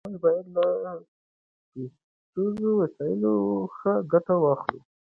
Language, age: Pashto, 19-29